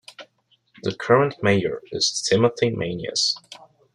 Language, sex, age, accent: English, male, under 19, United States English